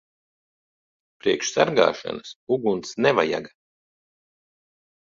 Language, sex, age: Latvian, male, 40-49